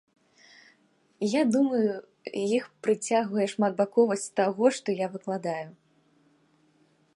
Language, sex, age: Belarusian, female, 19-29